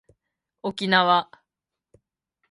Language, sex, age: Japanese, female, 19-29